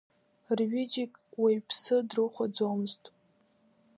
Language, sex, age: Abkhazian, female, under 19